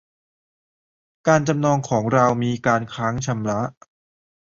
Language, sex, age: Thai, male, 30-39